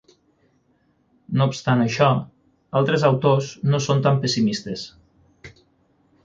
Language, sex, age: Catalan, male, 30-39